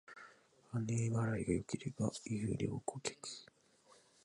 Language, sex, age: Japanese, male, 19-29